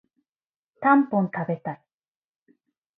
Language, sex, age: Japanese, female, 19-29